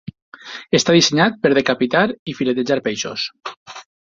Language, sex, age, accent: Catalan, male, 40-49, valencià